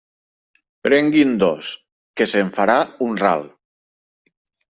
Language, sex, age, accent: Catalan, male, 30-39, valencià